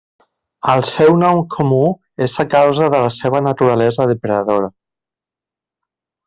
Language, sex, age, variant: Catalan, male, 40-49, Central